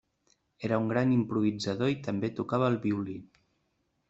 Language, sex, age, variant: Catalan, male, 19-29, Central